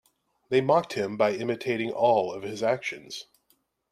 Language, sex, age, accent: English, male, 30-39, United States English